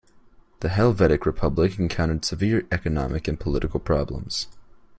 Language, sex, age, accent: English, male, under 19, United States English